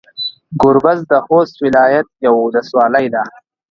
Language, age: Pashto, 19-29